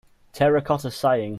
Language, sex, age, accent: English, male, under 19, England English